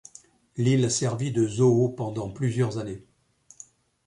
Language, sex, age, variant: French, male, 60-69, Français de métropole